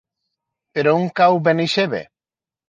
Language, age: Catalan, 50-59